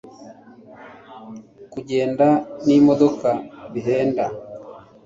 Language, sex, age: Kinyarwanda, male, 30-39